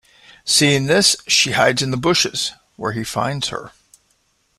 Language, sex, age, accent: English, male, 40-49, United States English